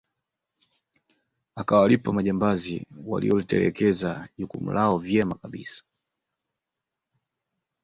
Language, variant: Swahili, Kiswahili cha Bara ya Tanzania